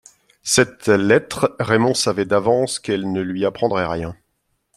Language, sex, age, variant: French, male, 50-59, Français de métropole